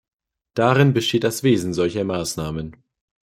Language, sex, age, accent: German, male, 19-29, Deutschland Deutsch